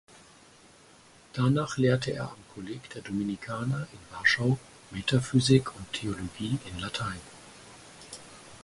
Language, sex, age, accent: German, male, 50-59, Deutschland Deutsch